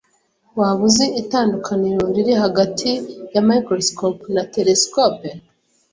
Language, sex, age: Kinyarwanda, female, 19-29